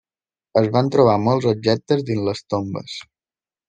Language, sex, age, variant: Catalan, male, 19-29, Balear